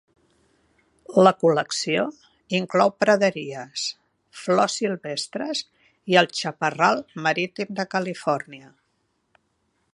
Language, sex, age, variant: Catalan, female, 70-79, Central